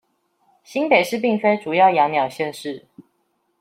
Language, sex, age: Chinese, female, 19-29